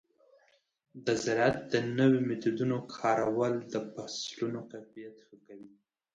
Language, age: Pashto, 19-29